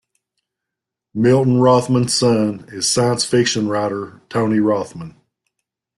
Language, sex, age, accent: English, male, 40-49, United States English